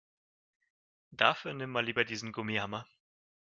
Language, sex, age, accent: German, male, 19-29, Russisch Deutsch